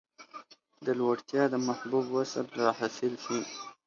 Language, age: Pashto, under 19